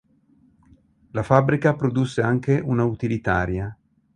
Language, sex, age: Italian, male, 50-59